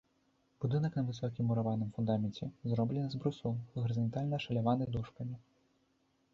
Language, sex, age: Belarusian, male, 19-29